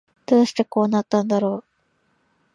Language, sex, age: Japanese, female, 19-29